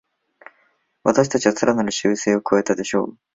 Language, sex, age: Japanese, male, 19-29